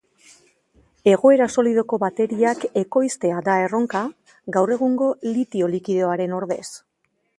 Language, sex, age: Basque, female, 50-59